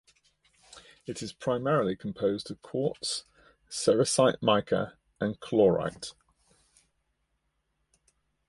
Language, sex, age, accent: English, male, 50-59, England English